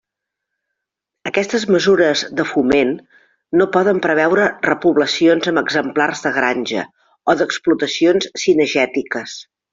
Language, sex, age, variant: Catalan, female, 50-59, Central